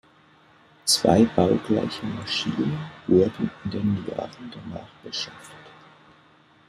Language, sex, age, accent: German, male, 30-39, Deutschland Deutsch